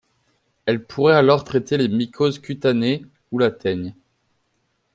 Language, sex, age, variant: French, male, under 19, Français de métropole